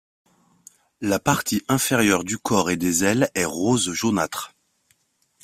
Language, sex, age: French, male, 30-39